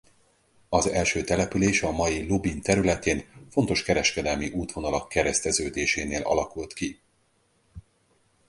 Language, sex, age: Hungarian, male, 40-49